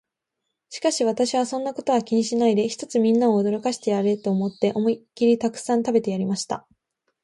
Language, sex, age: Japanese, female, 19-29